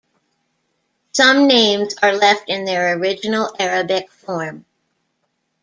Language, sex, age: English, female, 60-69